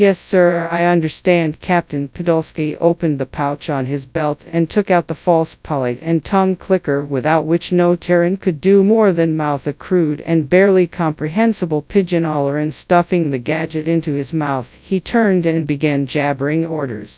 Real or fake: fake